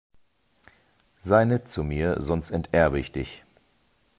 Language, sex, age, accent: German, male, 40-49, Deutschland Deutsch